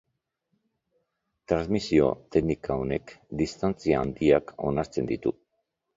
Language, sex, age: Basque, male, 60-69